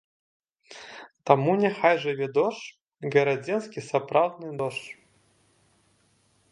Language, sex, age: Belarusian, male, 19-29